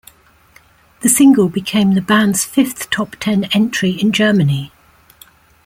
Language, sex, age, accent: English, female, 70-79, England English